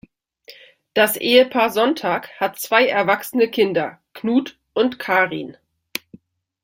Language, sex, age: German, female, 30-39